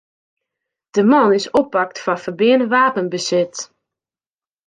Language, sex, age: Western Frisian, female, 19-29